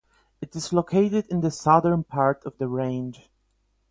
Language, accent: English, Slavic; polish